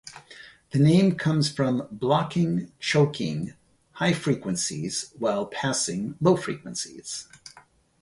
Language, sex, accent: English, male, United States English